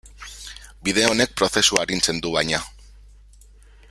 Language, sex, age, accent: Basque, male, 30-39, Mendebalekoa (Araba, Bizkaia, Gipuzkoako mendebaleko herri batzuk)